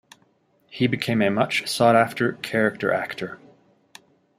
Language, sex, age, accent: English, male, 19-29, United States English